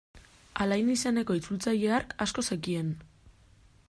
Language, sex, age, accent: Basque, female, 19-29, Mendebalekoa (Araba, Bizkaia, Gipuzkoako mendebaleko herri batzuk)